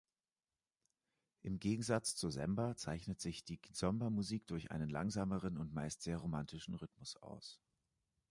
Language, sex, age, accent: German, male, 30-39, Deutschland Deutsch